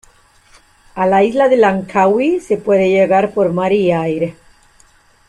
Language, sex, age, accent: Spanish, female, 50-59, México